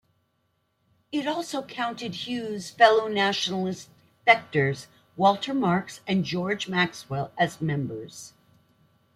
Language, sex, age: English, female, 60-69